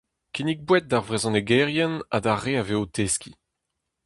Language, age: Breton, 30-39